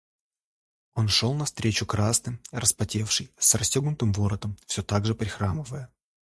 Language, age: Russian, 19-29